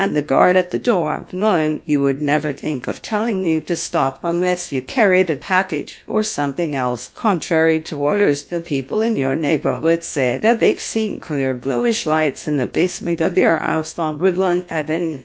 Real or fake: fake